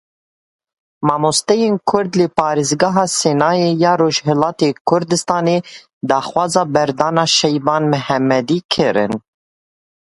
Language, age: Kurdish, 19-29